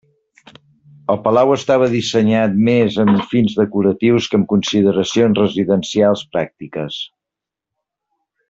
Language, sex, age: Catalan, male, 50-59